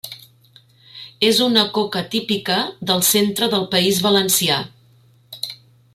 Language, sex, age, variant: Catalan, female, 50-59, Central